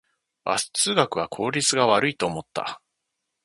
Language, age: Japanese, 30-39